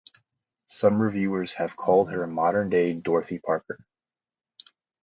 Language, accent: English, United States English